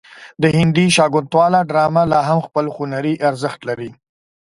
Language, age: Pashto, 40-49